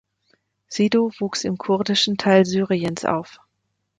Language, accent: German, Deutschland Deutsch